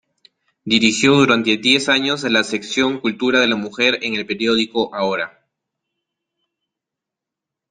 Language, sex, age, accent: Spanish, male, 19-29, Andino-Pacífico: Colombia, Perú, Ecuador, oeste de Bolivia y Venezuela andina